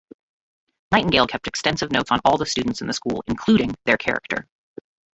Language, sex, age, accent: English, female, 30-39, United States English